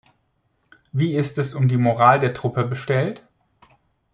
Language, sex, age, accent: German, male, 40-49, Deutschland Deutsch